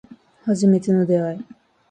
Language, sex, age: Japanese, female, under 19